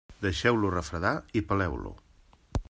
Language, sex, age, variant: Catalan, male, 40-49, Central